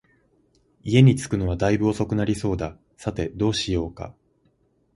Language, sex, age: Japanese, male, 19-29